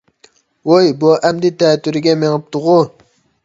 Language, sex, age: Uyghur, male, 19-29